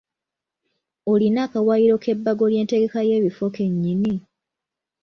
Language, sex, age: Ganda, female, 19-29